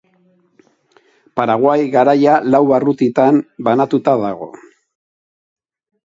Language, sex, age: Basque, male, 50-59